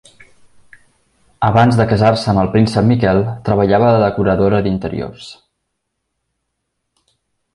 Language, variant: Catalan, Central